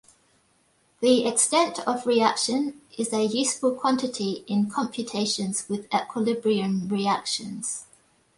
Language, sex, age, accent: English, female, 30-39, Australian English